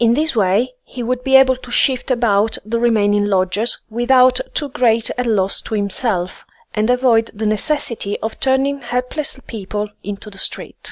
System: none